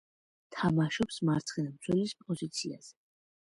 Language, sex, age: Georgian, female, under 19